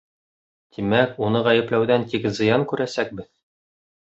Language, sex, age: Bashkir, female, 30-39